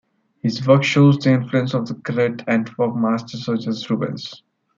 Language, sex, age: English, male, 19-29